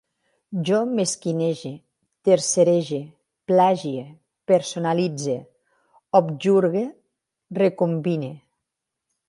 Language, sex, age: Catalan, female, 50-59